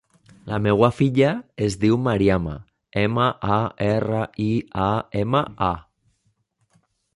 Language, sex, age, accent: Catalan, male, 40-49, valencià